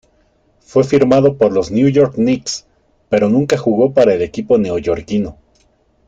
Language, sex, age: Spanish, male, 30-39